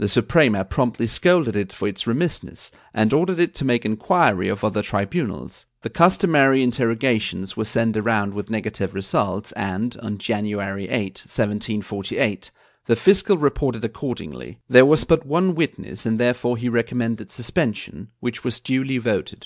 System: none